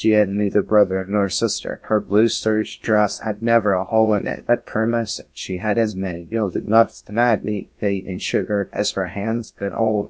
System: TTS, GlowTTS